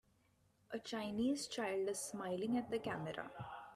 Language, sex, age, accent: English, female, 19-29, India and South Asia (India, Pakistan, Sri Lanka)